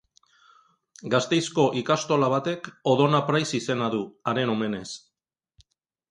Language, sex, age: Basque, male, 50-59